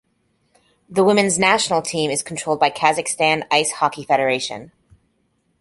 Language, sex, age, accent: English, female, 40-49, United States English